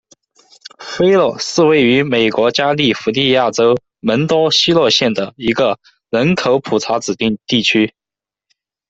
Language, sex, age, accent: Chinese, male, under 19, 出生地：四川省